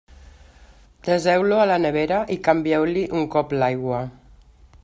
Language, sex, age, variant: Catalan, female, 60-69, Central